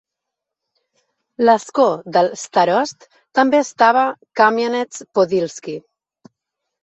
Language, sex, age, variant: Catalan, female, 40-49, Central